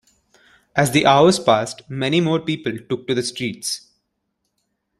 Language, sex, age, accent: English, male, under 19, India and South Asia (India, Pakistan, Sri Lanka)